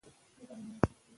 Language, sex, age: Pashto, female, 19-29